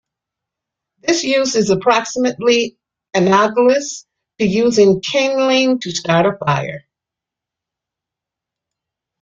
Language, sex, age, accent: English, female, 50-59, United States English